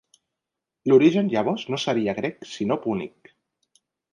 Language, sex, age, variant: Catalan, female, 30-39, Central